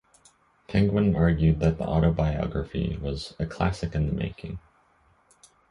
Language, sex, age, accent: English, male, under 19, United States English